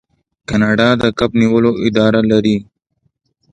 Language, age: Pashto, 19-29